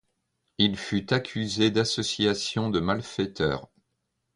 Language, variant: French, Français de métropole